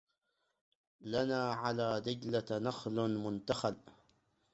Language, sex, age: Arabic, male, 19-29